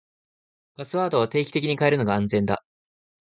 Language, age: Japanese, 19-29